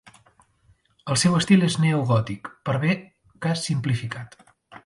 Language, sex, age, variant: Catalan, male, 30-39, Central